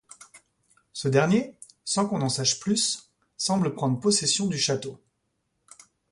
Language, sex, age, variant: French, male, 40-49, Français de métropole